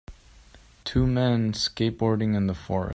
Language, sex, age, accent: English, male, 19-29, United States English